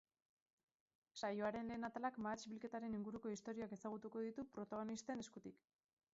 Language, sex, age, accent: Basque, female, 30-39, Mendebalekoa (Araba, Bizkaia, Gipuzkoako mendebaleko herri batzuk)